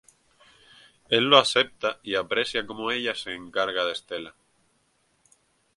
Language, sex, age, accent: Spanish, male, 19-29, España: Islas Canarias